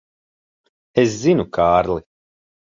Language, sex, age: Latvian, male, 30-39